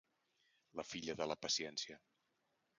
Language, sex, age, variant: Catalan, male, 60-69, Central